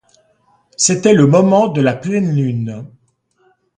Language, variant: French, Français de métropole